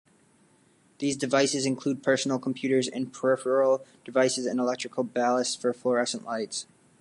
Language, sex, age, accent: English, male, 19-29, United States English